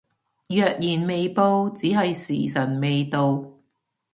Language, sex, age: Cantonese, female, 40-49